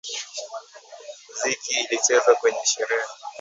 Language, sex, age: Swahili, male, 19-29